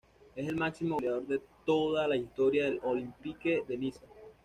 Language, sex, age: Spanish, male, 19-29